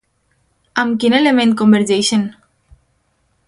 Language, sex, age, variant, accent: Catalan, female, 19-29, Valencià meridional, valencià